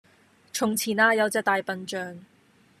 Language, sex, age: Cantonese, female, 19-29